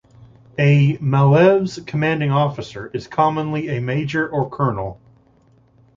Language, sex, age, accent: English, male, 30-39, United States English